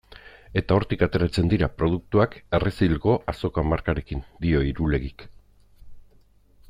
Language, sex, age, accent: Basque, male, 50-59, Erdialdekoa edo Nafarra (Gipuzkoa, Nafarroa)